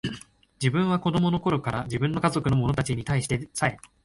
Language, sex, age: Japanese, male, 19-29